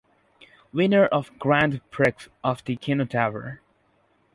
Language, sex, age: English, male, under 19